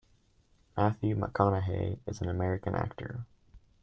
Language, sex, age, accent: English, male, 19-29, United States English